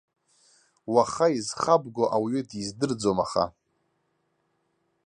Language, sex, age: Abkhazian, male, 19-29